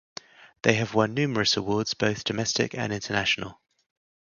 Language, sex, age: English, male, 30-39